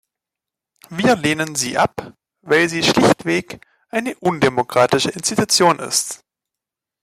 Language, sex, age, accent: German, male, 19-29, Deutschland Deutsch